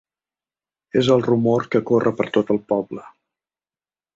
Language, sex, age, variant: Catalan, male, 60-69, Central